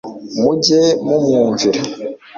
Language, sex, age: Kinyarwanda, male, 19-29